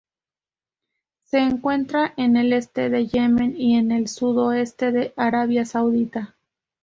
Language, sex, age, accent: Spanish, female, 30-39, México